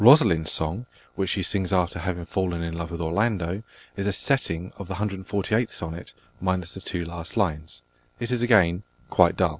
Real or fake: real